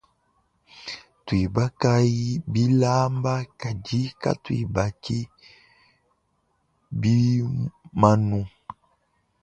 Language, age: Luba-Lulua, 19-29